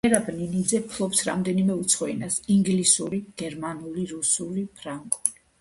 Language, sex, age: Georgian, female, 60-69